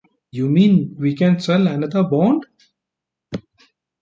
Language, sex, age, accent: English, male, 30-39, India and South Asia (India, Pakistan, Sri Lanka)